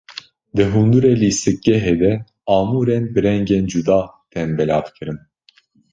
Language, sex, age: Kurdish, male, 19-29